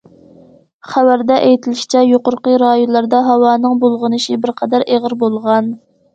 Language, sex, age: Uyghur, female, 19-29